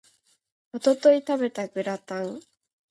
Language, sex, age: Japanese, female, under 19